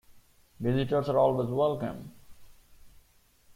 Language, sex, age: English, male, 19-29